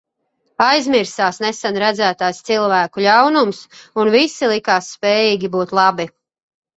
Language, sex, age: Latvian, female, 40-49